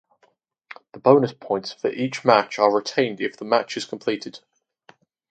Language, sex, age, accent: English, male, under 19, England English